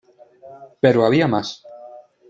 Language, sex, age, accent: Spanish, male, 19-29, España: Centro-Sur peninsular (Madrid, Toledo, Castilla-La Mancha)